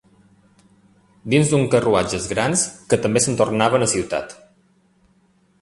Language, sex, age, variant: Catalan, male, 30-39, Balear